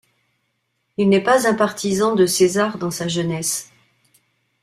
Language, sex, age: French, female, 60-69